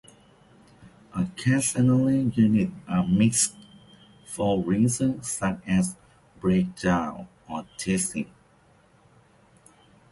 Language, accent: English, United States English